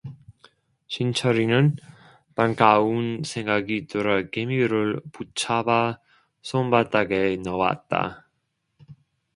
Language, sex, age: Korean, male, 30-39